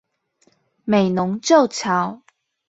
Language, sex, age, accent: Chinese, female, 19-29, 出生地：桃園市